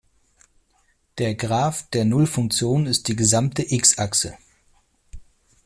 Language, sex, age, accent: German, male, 40-49, Deutschland Deutsch